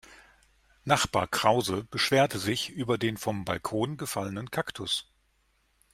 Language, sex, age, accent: German, male, 40-49, Deutschland Deutsch